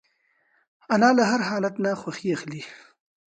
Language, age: Pashto, 19-29